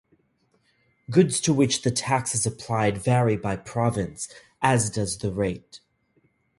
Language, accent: English, United States English